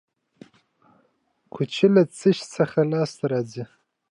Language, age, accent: Pashto, 19-29, کندهاری لهجه